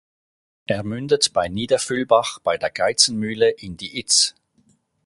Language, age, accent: German, 50-59, Schweizerdeutsch